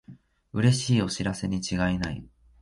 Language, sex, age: Japanese, male, 19-29